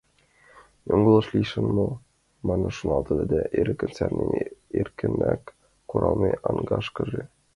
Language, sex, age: Mari, male, under 19